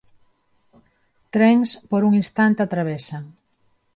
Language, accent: Galician, Neofalante